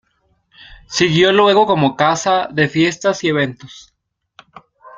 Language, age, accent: Spanish, 19-29, América central